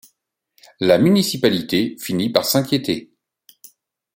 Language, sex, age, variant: French, male, 40-49, Français de métropole